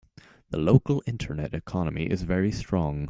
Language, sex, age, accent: English, male, under 19, England English